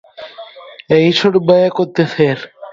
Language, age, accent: Galician, 19-29, Oriental (común en zona oriental)